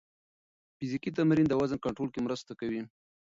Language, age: Pashto, 30-39